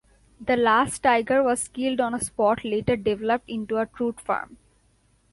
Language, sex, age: English, female, 19-29